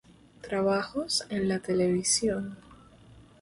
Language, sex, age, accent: Spanish, female, under 19, Caribe: Cuba, Venezuela, Puerto Rico, República Dominicana, Panamá, Colombia caribeña, México caribeño, Costa del golfo de México